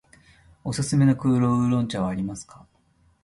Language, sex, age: Japanese, male, 30-39